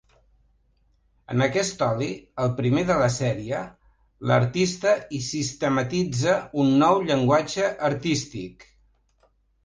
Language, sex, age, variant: Catalan, male, 70-79, Central